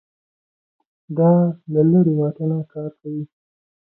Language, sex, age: Pashto, male, 19-29